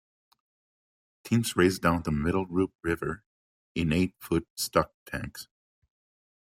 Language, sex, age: English, male, 60-69